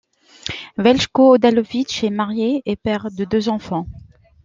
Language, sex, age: French, male, 40-49